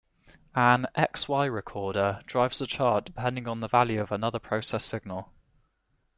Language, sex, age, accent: English, male, 19-29, England English